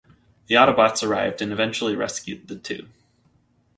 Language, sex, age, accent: English, male, 30-39, United States English